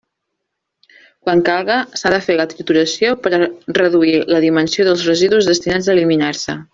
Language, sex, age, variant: Catalan, female, 40-49, Central